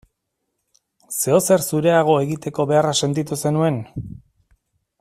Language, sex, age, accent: Basque, male, 40-49, Erdialdekoa edo Nafarra (Gipuzkoa, Nafarroa)